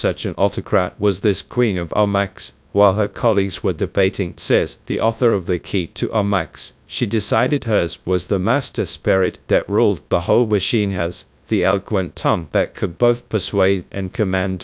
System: TTS, GradTTS